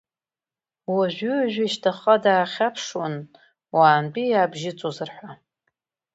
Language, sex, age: Abkhazian, female, 50-59